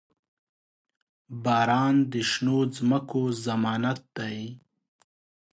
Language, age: Pashto, 19-29